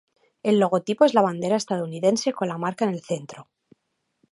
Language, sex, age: Spanish, female, 30-39